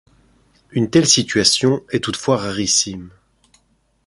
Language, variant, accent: French, Français d'Europe, Français de Suisse